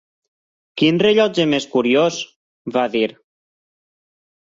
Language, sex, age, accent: Catalan, male, 30-39, valencià